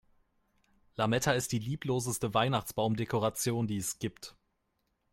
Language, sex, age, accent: German, male, 19-29, Deutschland Deutsch